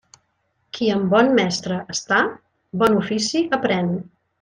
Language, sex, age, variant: Catalan, female, 50-59, Central